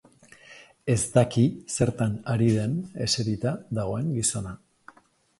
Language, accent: Basque, Erdialdekoa edo Nafarra (Gipuzkoa, Nafarroa)